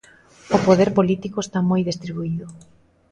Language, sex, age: Galician, female, 40-49